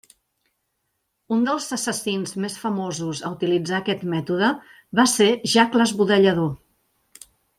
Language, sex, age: Catalan, female, 50-59